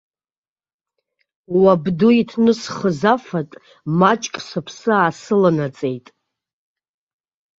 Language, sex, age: Abkhazian, female, 30-39